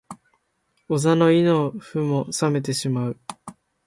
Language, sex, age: Japanese, male, 19-29